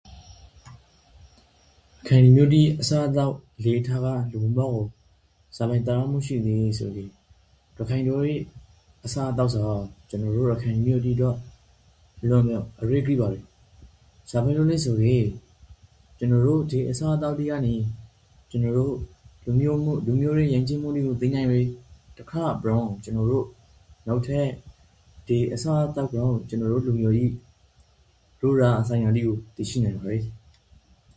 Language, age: Rakhine, 19-29